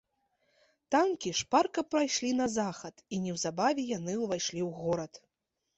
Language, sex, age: Belarusian, female, 19-29